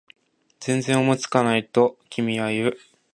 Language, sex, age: Japanese, male, 19-29